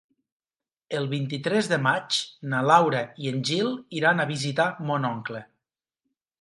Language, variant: Catalan, Nord-Occidental